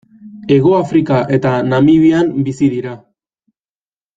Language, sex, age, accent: Basque, male, 19-29, Erdialdekoa edo Nafarra (Gipuzkoa, Nafarroa)